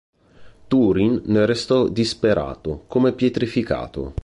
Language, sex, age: Italian, male, 30-39